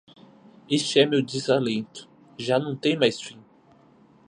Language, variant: Portuguese, Portuguese (Brasil)